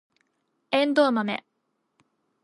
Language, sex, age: Japanese, female, 19-29